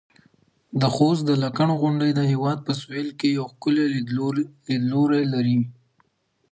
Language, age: Pashto, 19-29